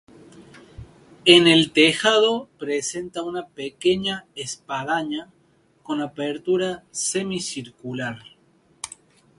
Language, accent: Spanish, Rioplatense: Argentina, Uruguay, este de Bolivia, Paraguay